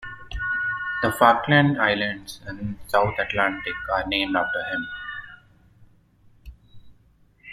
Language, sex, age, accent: English, male, 19-29, India and South Asia (India, Pakistan, Sri Lanka)